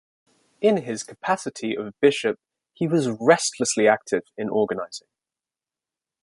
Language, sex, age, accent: English, male, 19-29, England English